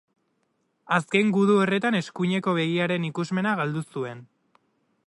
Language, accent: Basque, Erdialdekoa edo Nafarra (Gipuzkoa, Nafarroa)